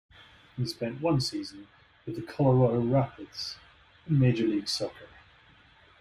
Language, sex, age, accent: English, male, 40-49, Scottish English